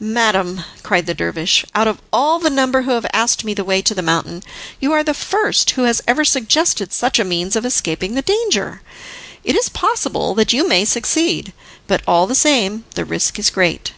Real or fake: real